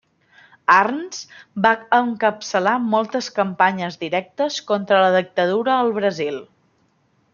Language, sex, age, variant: Catalan, female, 19-29, Central